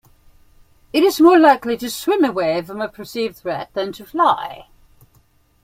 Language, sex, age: English, female, 60-69